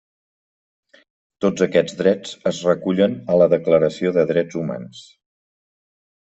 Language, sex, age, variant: Catalan, male, 40-49, Central